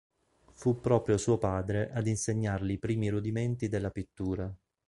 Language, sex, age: Italian, male, 30-39